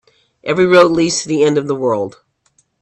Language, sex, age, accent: English, female, 50-59, United States English